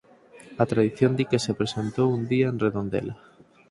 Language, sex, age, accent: Galician, male, 19-29, Normativo (estándar)